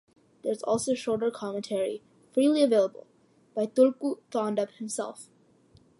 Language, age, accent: English, under 19, United States English